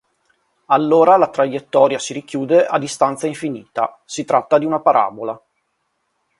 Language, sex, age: Italian, male, 30-39